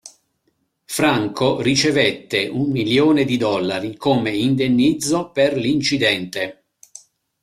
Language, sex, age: Italian, male, 50-59